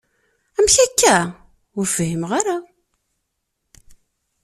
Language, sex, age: Kabyle, female, 30-39